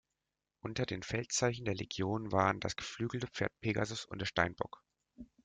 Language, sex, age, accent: German, male, 19-29, Deutschland Deutsch